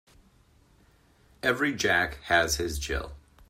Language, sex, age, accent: English, male, 30-39, United States English